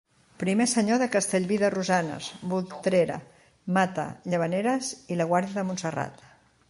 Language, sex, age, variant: Catalan, female, 60-69, Central